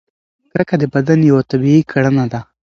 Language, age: Pashto, 19-29